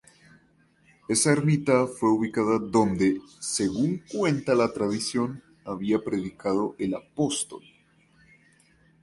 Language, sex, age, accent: Spanish, male, 19-29, Andino-Pacífico: Colombia, Perú, Ecuador, oeste de Bolivia y Venezuela andina